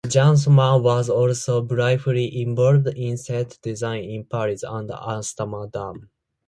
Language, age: English, 19-29